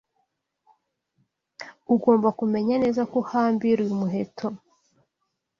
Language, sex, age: Kinyarwanda, female, 30-39